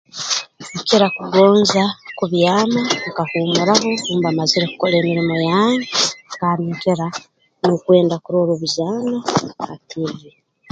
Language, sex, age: Tooro, female, 30-39